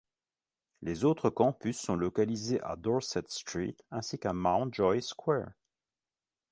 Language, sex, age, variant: French, male, 50-59, Français de métropole